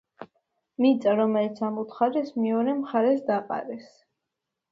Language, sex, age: Georgian, female, under 19